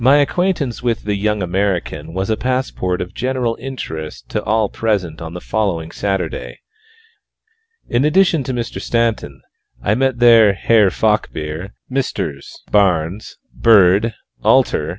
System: none